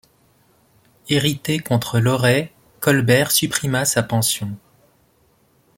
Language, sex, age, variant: French, male, 30-39, Français de métropole